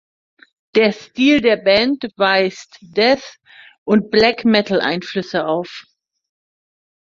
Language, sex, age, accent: German, female, 50-59, Deutschland Deutsch